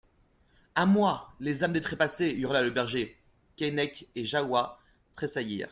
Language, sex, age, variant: French, male, 19-29, Français de métropole